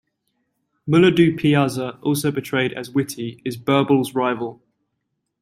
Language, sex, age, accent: English, male, 19-29, England English